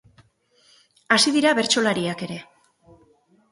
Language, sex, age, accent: Basque, female, 40-49, Erdialdekoa edo Nafarra (Gipuzkoa, Nafarroa)